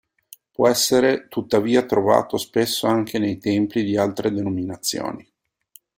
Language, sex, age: Italian, male, 30-39